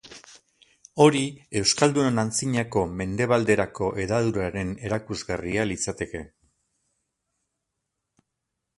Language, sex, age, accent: Basque, male, 60-69, Erdialdekoa edo Nafarra (Gipuzkoa, Nafarroa)